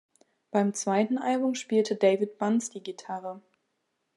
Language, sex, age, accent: German, female, 19-29, Deutschland Deutsch